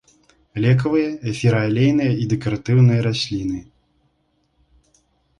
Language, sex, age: Belarusian, male, 19-29